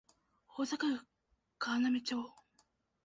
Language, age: Japanese, 19-29